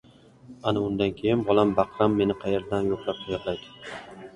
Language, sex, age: Uzbek, male, 19-29